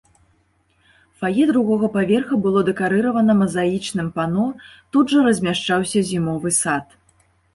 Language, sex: Belarusian, female